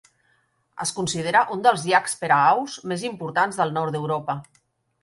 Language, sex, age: Catalan, female, 40-49